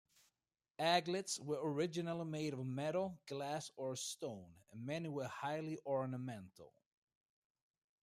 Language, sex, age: English, male, 30-39